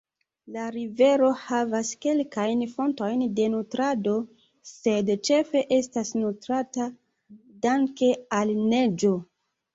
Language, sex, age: Esperanto, female, 19-29